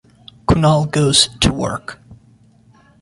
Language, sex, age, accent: English, male, 19-29, United States English